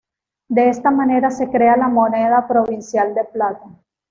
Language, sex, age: Spanish, female, 30-39